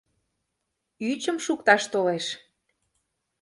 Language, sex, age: Mari, female, 30-39